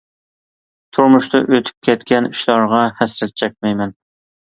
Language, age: Uyghur, 30-39